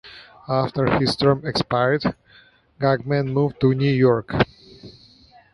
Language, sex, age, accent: English, male, 30-39, United States English